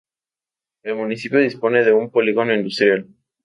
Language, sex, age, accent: Spanish, male, 19-29, México